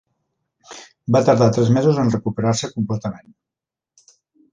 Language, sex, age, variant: Catalan, male, 60-69, Central